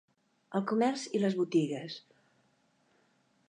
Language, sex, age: Catalan, female, 50-59